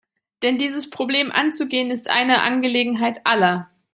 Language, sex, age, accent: German, female, 30-39, Deutschland Deutsch